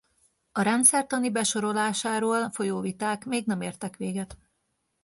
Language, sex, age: Hungarian, female, 40-49